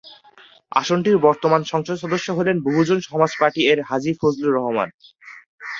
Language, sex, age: Bengali, male, 19-29